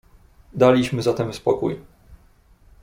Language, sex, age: Polish, male, 19-29